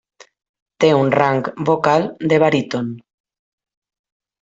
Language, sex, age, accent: Catalan, female, 30-39, valencià